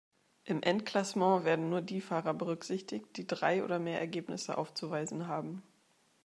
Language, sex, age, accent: German, female, 19-29, Deutschland Deutsch